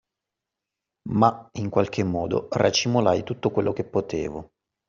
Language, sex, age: Italian, male, 30-39